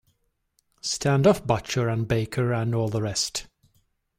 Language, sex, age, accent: English, male, 40-49, England English